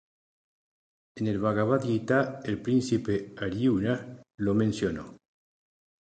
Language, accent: Spanish, Rioplatense: Argentina, Uruguay, este de Bolivia, Paraguay